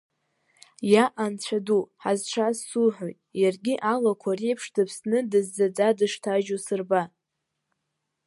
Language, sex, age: Abkhazian, female, under 19